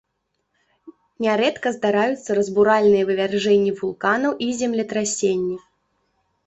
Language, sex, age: Belarusian, female, 19-29